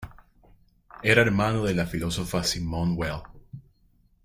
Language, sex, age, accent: Spanish, male, 19-29, Andino-Pacífico: Colombia, Perú, Ecuador, oeste de Bolivia y Venezuela andina